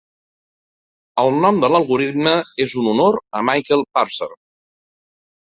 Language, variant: Catalan, Central